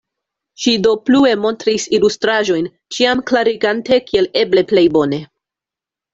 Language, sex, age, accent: Esperanto, female, 19-29, Internacia